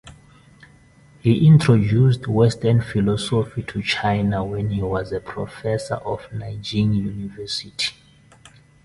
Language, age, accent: English, 19-29, Southern African (South Africa, Zimbabwe, Namibia)